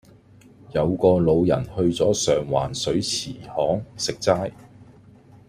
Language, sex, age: Cantonese, male, 40-49